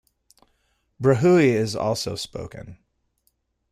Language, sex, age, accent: English, male, 50-59, United States English